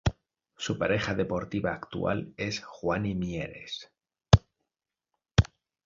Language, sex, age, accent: Spanish, male, 30-39, España: Centro-Sur peninsular (Madrid, Toledo, Castilla-La Mancha)